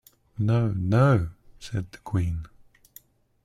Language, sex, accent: English, male, Australian English